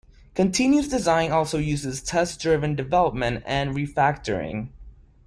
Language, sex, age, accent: English, male, 19-29, United States English